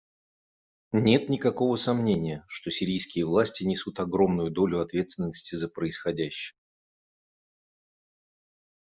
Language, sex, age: Russian, male, 40-49